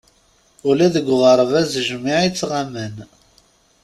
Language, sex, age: Kabyle, male, 30-39